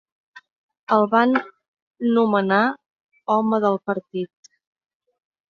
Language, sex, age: Catalan, female, 40-49